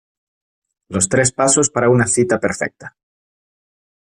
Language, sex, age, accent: Spanish, male, 30-39, España: Norte peninsular (Asturias, Castilla y León, Cantabria, País Vasco, Navarra, Aragón, La Rioja, Guadalajara, Cuenca)